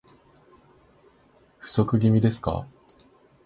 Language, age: Japanese, 19-29